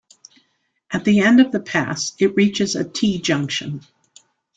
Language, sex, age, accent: English, female, 60-69, United States English